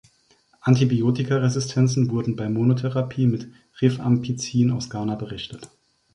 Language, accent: German, Deutschland Deutsch